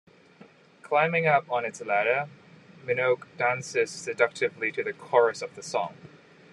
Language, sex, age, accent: English, male, 30-39, Hong Kong English